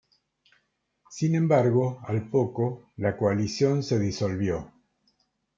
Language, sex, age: Spanish, male, 60-69